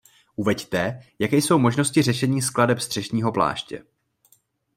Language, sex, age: Czech, male, 19-29